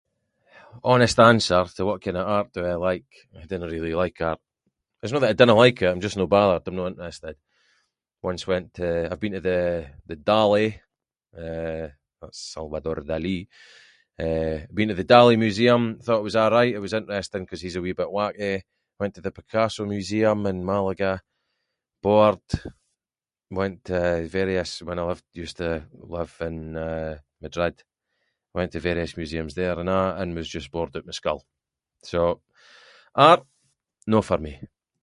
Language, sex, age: Scots, male, 30-39